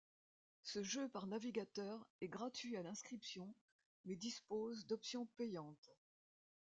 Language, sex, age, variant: French, female, 70-79, Français de métropole